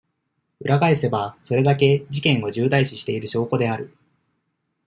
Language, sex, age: Japanese, male, 19-29